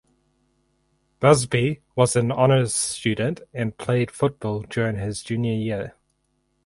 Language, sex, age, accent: English, male, 30-39, New Zealand English